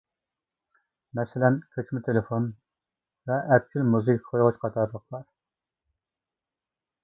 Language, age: Uyghur, 40-49